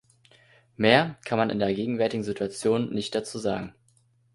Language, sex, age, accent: German, male, 19-29, Deutschland Deutsch